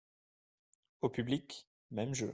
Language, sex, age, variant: French, male, 19-29, Français de métropole